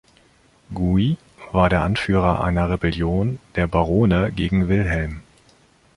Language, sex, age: German, male, 30-39